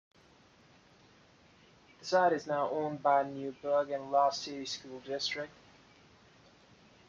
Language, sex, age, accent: English, male, 19-29, England English